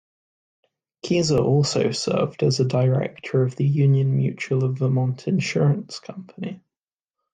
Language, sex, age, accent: English, male, 19-29, England English